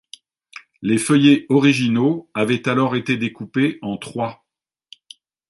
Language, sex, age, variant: French, male, 50-59, Français de métropole